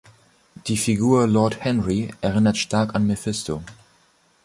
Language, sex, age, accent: German, male, under 19, Deutschland Deutsch